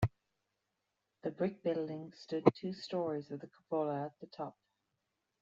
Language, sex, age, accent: English, female, 40-49, Irish English